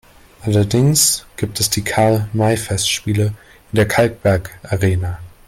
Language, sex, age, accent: German, male, under 19, Deutschland Deutsch